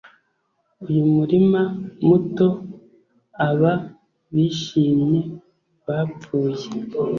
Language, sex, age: Kinyarwanda, male, 30-39